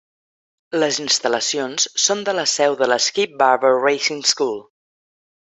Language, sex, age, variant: Catalan, female, 19-29, Central